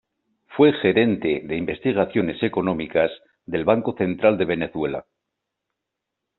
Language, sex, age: Spanish, male, 50-59